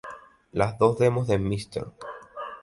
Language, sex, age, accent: Spanish, male, 19-29, España: Islas Canarias